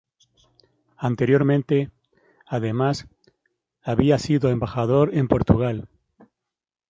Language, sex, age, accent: Spanish, male, 30-39, España: Centro-Sur peninsular (Madrid, Toledo, Castilla-La Mancha)